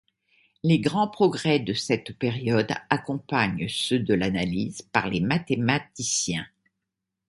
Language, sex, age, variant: French, female, 70-79, Français de métropole